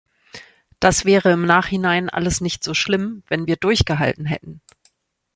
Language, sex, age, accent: German, female, 40-49, Deutschland Deutsch